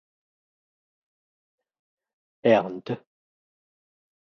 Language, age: Swiss German, 60-69